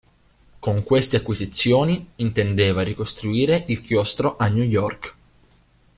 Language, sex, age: Italian, male, 19-29